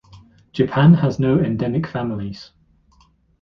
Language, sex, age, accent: English, male, 19-29, England English